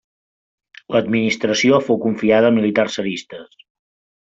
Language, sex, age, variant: Catalan, male, 30-39, Central